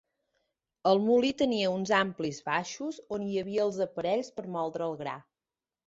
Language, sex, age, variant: Catalan, female, 30-39, Central